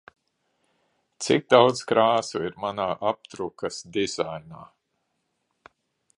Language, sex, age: Latvian, male, 70-79